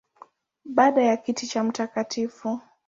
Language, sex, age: Swahili, female, 19-29